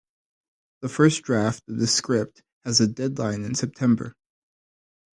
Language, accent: English, United States English